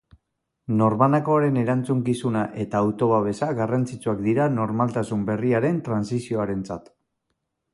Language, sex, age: Basque, male, 40-49